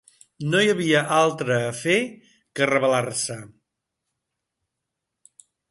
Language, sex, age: Catalan, male, 60-69